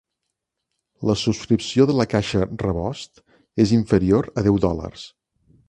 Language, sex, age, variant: Catalan, male, 50-59, Central